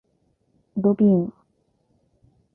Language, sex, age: Japanese, female, under 19